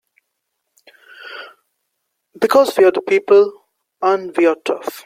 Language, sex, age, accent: English, male, 19-29, India and South Asia (India, Pakistan, Sri Lanka)